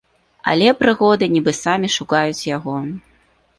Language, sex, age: Belarusian, female, 30-39